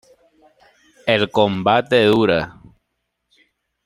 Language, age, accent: Spanish, 30-39, América central